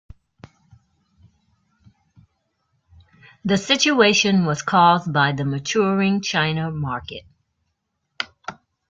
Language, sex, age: English, female, 50-59